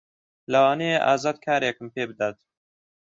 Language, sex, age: Central Kurdish, male, under 19